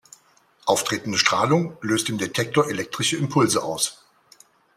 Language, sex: German, male